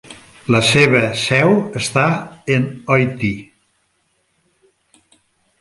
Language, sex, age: Catalan, male, 60-69